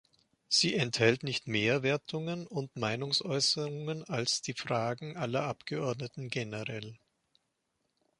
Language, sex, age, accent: German, male, 50-59, Österreichisches Deutsch